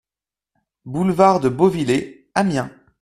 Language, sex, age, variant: French, male, 19-29, Français de métropole